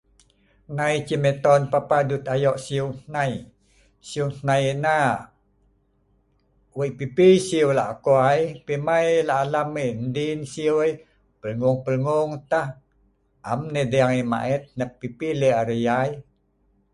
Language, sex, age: Sa'ban, male, 50-59